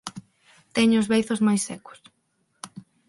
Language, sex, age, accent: Galician, female, under 19, Central (gheada); Neofalante